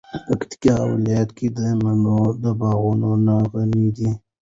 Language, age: Pashto, 19-29